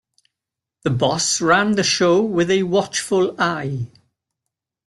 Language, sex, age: English, male, 80-89